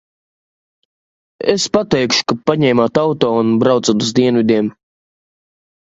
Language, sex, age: Latvian, male, 19-29